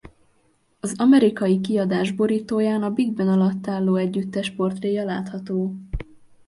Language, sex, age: Hungarian, female, 19-29